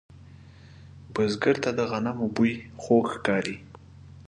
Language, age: Pashto, 30-39